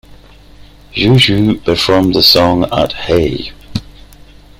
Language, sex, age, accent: English, male, 40-49, Scottish English